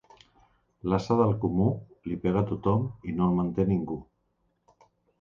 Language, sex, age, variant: Catalan, male, 50-59, Central